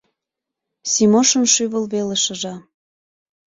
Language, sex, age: Mari, female, 19-29